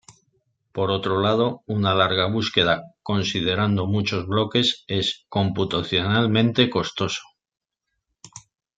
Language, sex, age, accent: Spanish, male, 50-59, España: Centro-Sur peninsular (Madrid, Toledo, Castilla-La Mancha)